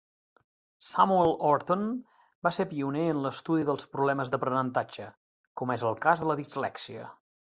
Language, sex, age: Catalan, male, 40-49